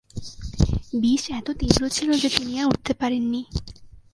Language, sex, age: Bengali, female, 19-29